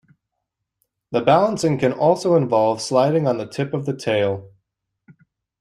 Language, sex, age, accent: English, male, 19-29, United States English